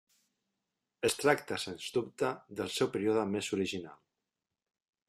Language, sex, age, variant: Catalan, male, 40-49, Central